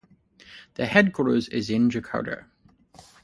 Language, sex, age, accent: English, female, 19-29, United States English